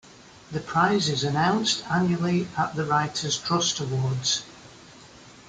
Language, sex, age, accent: English, male, 60-69, England English